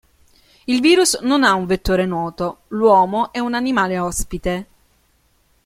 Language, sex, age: Italian, female, 40-49